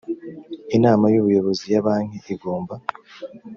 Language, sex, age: Kinyarwanda, male, 19-29